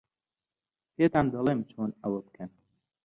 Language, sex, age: Central Kurdish, male, 19-29